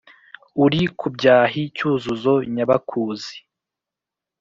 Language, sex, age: Kinyarwanda, male, 19-29